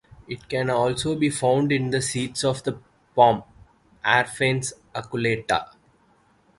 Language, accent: English, India and South Asia (India, Pakistan, Sri Lanka)